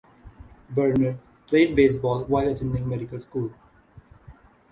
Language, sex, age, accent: English, male, under 19, Canadian English; India and South Asia (India, Pakistan, Sri Lanka)